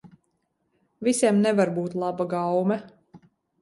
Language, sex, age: Latvian, female, 19-29